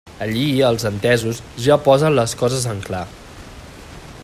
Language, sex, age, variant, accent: Catalan, male, 40-49, Central, central